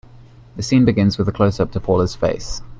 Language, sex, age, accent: English, male, 19-29, England English